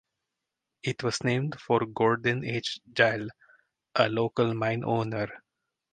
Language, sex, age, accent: English, male, 40-49, Filipino